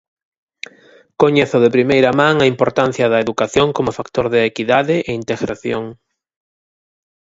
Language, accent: Galician, Atlántico (seseo e gheada)